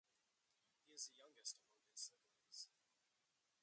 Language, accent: English, United States English